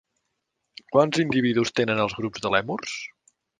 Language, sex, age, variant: Catalan, male, 50-59, Central